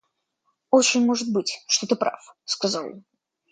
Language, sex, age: Russian, male, under 19